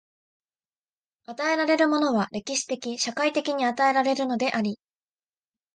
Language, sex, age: Japanese, female, 19-29